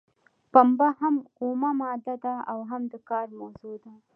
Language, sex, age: Pashto, female, 19-29